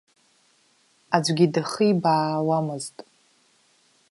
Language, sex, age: Abkhazian, female, 19-29